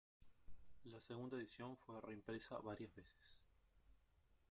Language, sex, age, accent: Spanish, male, 19-29, Rioplatense: Argentina, Uruguay, este de Bolivia, Paraguay